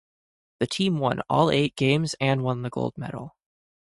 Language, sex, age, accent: English, male, 19-29, United States English